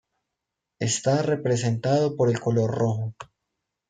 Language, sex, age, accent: Spanish, male, 30-39, Caribe: Cuba, Venezuela, Puerto Rico, República Dominicana, Panamá, Colombia caribeña, México caribeño, Costa del golfo de México